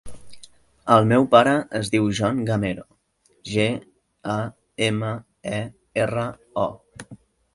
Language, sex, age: Catalan, male, 19-29